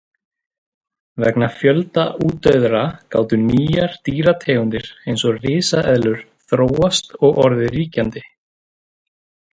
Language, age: Icelandic, 30-39